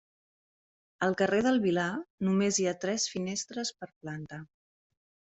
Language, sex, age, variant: Catalan, female, 30-39, Central